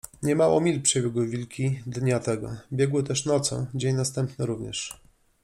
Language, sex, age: Polish, male, 40-49